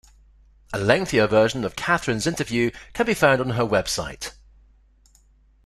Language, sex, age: English, male, 40-49